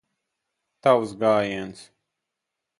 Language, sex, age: Latvian, male, 40-49